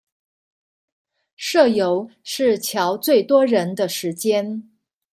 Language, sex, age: Chinese, female, 40-49